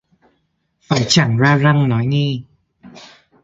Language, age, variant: Vietnamese, 19-29, Hà Nội